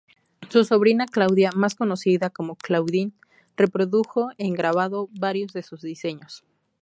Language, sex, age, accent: Spanish, female, 19-29, México